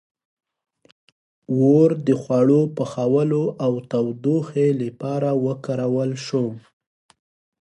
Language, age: Pashto, 19-29